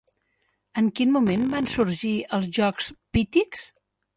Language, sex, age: Catalan, female, 50-59